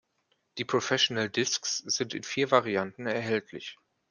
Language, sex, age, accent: German, male, 19-29, Deutschland Deutsch